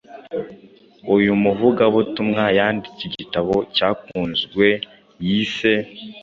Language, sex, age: Kinyarwanda, male, under 19